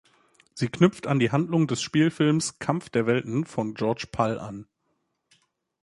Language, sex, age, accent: German, male, 19-29, Deutschland Deutsch